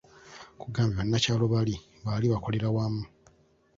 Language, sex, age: Ganda, male, 19-29